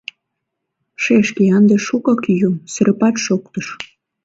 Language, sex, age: Mari, female, under 19